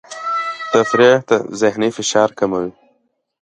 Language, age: Pashto, 19-29